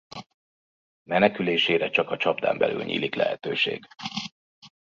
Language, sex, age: Hungarian, male, 30-39